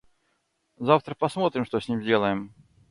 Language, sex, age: Russian, male, 30-39